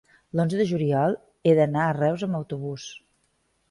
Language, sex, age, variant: Catalan, female, 40-49, Balear